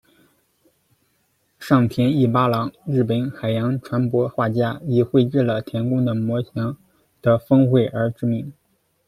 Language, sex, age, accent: Chinese, male, 19-29, 出生地：江苏省